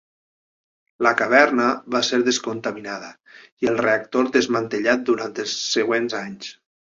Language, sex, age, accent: Catalan, male, 30-39, valencià